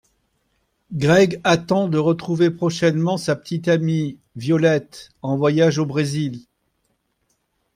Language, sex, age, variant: French, male, 60-69, Français de métropole